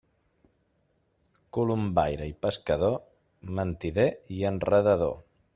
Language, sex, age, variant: Catalan, male, 30-39, Central